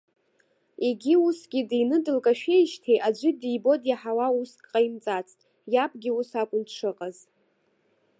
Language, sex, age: Abkhazian, female, under 19